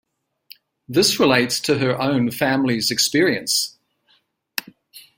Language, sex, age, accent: English, male, 60-69, England English